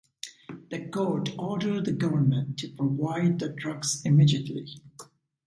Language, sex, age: English, male, 19-29